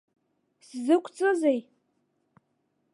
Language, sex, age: Abkhazian, female, under 19